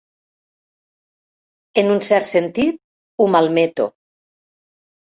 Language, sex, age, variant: Catalan, female, 60-69, Septentrional